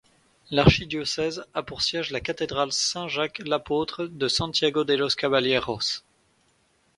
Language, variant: French, Français de métropole